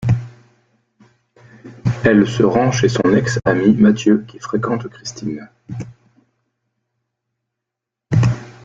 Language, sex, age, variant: French, male, 30-39, Français de métropole